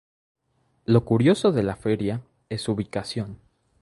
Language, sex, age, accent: Spanish, male, 19-29, México